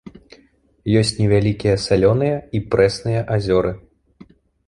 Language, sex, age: Belarusian, male, 30-39